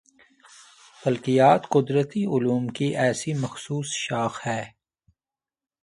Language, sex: Urdu, male